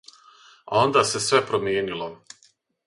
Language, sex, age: Serbian, male, 30-39